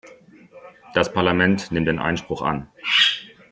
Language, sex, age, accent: German, male, 40-49, Deutschland Deutsch